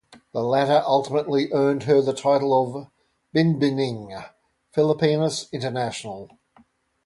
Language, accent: English, Australian English